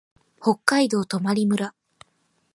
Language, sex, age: Japanese, female, 19-29